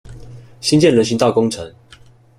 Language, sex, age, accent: Chinese, male, 19-29, 出生地：臺北市